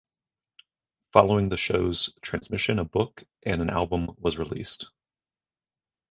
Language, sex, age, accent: English, male, 30-39, United States English